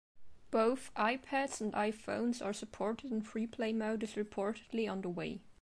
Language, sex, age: English, female, 19-29